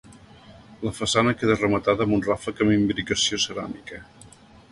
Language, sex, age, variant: Catalan, male, 50-59, Central